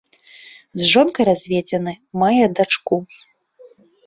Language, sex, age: Belarusian, female, 30-39